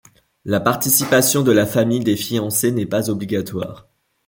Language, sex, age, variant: French, male, 19-29, Français de métropole